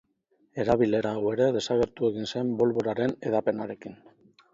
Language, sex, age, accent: Basque, male, 40-49, Mendebalekoa (Araba, Bizkaia, Gipuzkoako mendebaleko herri batzuk)